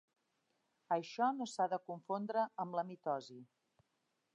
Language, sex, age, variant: Catalan, female, 60-69, Central